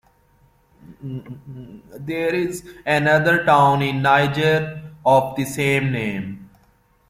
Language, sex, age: English, male, 30-39